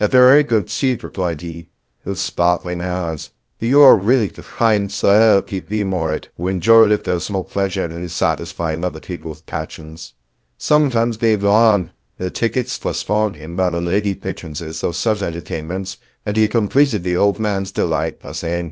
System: TTS, VITS